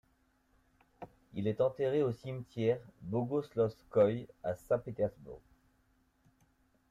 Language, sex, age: French, male, 50-59